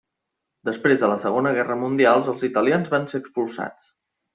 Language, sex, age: Catalan, male, 30-39